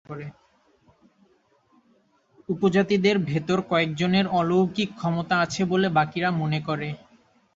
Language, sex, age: Bengali, male, 19-29